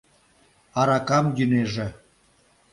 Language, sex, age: Mari, male, 60-69